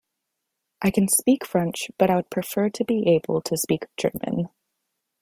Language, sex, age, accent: English, female, 19-29, United States English